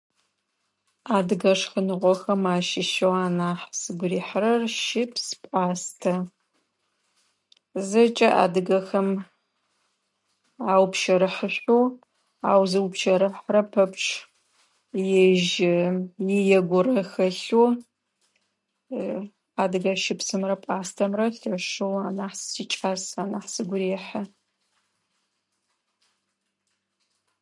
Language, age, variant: Adyghe, 40-49, Адыгабзэ (Кирил, пстэумэ зэдыряе)